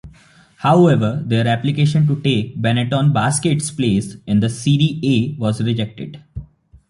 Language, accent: English, India and South Asia (India, Pakistan, Sri Lanka)